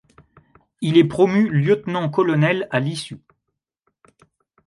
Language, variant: French, Français de métropole